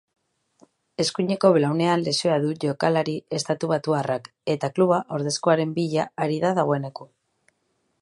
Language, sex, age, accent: Basque, female, 30-39, Mendebalekoa (Araba, Bizkaia, Gipuzkoako mendebaleko herri batzuk)